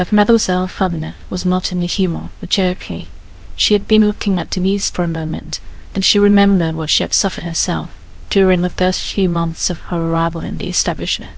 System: TTS, VITS